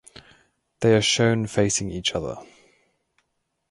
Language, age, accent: English, 19-29, England English